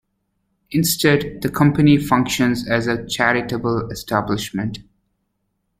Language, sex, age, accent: English, male, 30-39, United States English